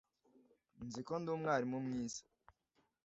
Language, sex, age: Kinyarwanda, male, under 19